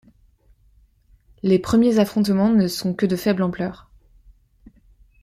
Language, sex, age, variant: French, female, 30-39, Français de métropole